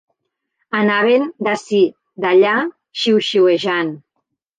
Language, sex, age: Catalan, female, 50-59